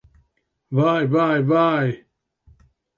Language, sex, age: Latvian, male, 50-59